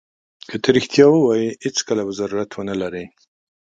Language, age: Pashto, 50-59